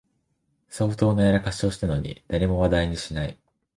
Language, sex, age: Japanese, male, under 19